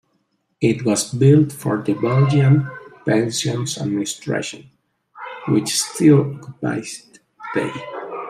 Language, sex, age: English, male, 40-49